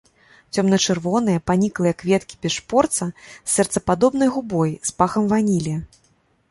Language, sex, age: Belarusian, female, 40-49